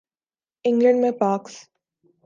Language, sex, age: Urdu, female, 19-29